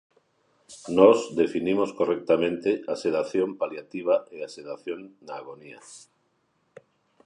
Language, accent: Galician, Normativo (estándar)